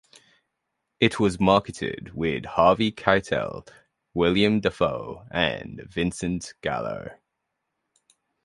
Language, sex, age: English, male, 19-29